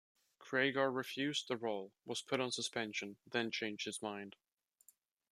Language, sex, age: English, male, under 19